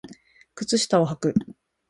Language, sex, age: Japanese, female, 19-29